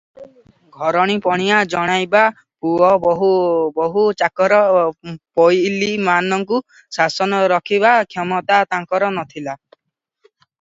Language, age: Odia, 50-59